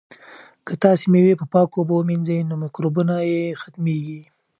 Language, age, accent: Pashto, 19-29, پکتیا ولایت، احمدزی